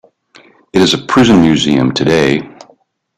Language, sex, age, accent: English, male, 60-69, United States English